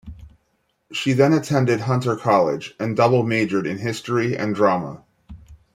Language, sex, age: English, male, 40-49